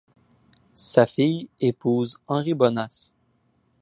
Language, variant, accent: French, Français d'Amérique du Nord, Français du Canada